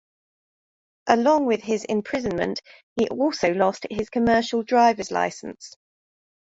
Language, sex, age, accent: English, female, 30-39, England English